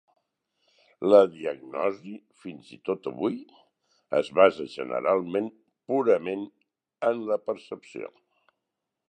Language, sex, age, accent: Catalan, male, 60-69, Barceloní